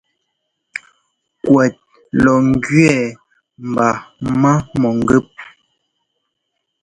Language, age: Ngomba, 19-29